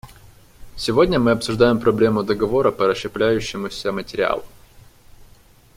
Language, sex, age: Russian, male, 19-29